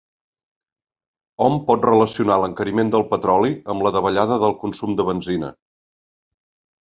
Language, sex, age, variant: Catalan, male, 50-59, Central